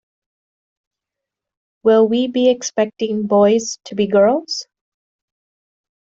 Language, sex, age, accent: English, female, 30-39, United States English